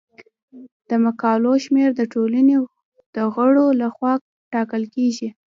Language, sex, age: Pashto, female, under 19